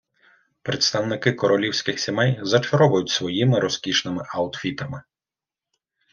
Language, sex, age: Ukrainian, male, 30-39